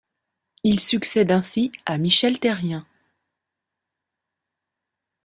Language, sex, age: French, female, 30-39